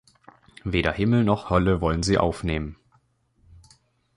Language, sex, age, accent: German, male, 19-29, Deutschland Deutsch